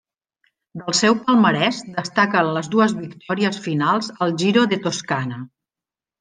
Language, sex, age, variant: Catalan, female, 50-59, Central